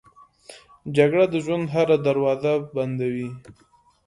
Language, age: Pashto, 19-29